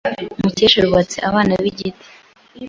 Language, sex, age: Kinyarwanda, female, 19-29